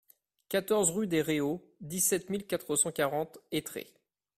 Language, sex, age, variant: French, male, 30-39, Français de métropole